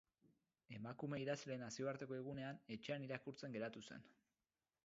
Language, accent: Basque, Mendebalekoa (Araba, Bizkaia, Gipuzkoako mendebaleko herri batzuk)